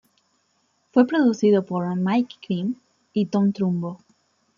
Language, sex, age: Spanish, female, 19-29